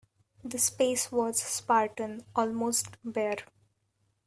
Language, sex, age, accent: English, female, 19-29, India and South Asia (India, Pakistan, Sri Lanka)